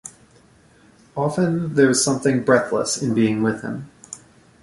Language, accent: English, United States English